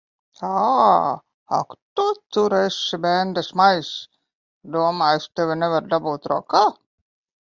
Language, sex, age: Latvian, female, 50-59